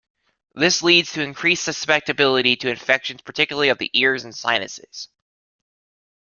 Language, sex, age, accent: English, male, 19-29, United States English